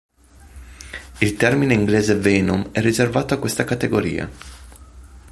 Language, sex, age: Italian, male, 30-39